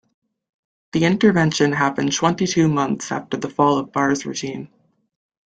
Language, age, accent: English, 19-29, United States English